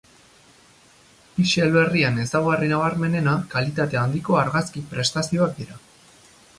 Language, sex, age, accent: Basque, male, 30-39, Mendebalekoa (Araba, Bizkaia, Gipuzkoako mendebaleko herri batzuk)